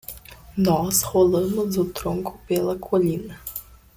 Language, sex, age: Portuguese, female, 19-29